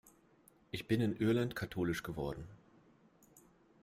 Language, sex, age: German, male, 30-39